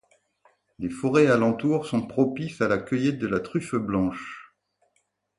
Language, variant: French, Français de métropole